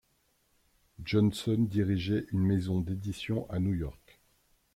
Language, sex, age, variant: French, male, 40-49, Français de métropole